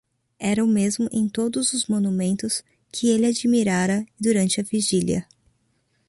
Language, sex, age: Portuguese, female, 30-39